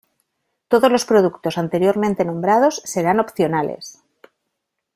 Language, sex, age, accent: Spanish, female, 40-49, España: Norte peninsular (Asturias, Castilla y León, Cantabria, País Vasco, Navarra, Aragón, La Rioja, Guadalajara, Cuenca)